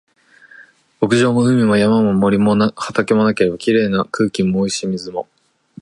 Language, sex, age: Japanese, male, 19-29